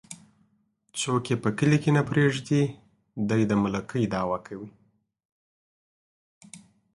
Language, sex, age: Pashto, male, 30-39